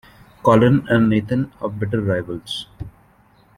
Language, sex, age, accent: English, male, 19-29, India and South Asia (India, Pakistan, Sri Lanka)